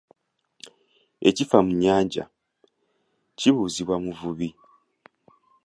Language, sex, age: Ganda, male, 19-29